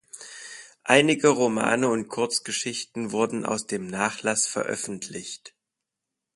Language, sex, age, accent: German, male, 30-39, Deutschland Deutsch